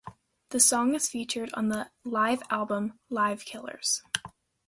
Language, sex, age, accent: English, female, under 19, United States English